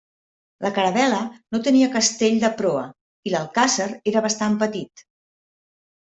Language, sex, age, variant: Catalan, female, 50-59, Central